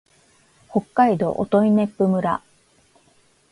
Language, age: Japanese, 30-39